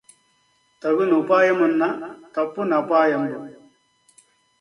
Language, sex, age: Telugu, male, 60-69